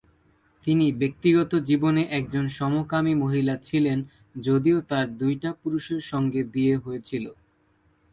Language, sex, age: Bengali, male, under 19